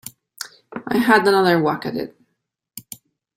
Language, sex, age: English, female, 30-39